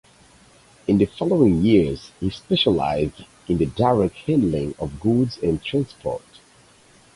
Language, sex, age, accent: English, male, 40-49, United States English